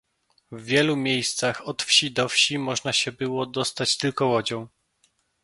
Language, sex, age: Polish, male, 30-39